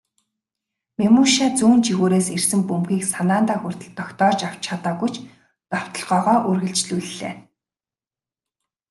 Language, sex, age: Mongolian, female, 19-29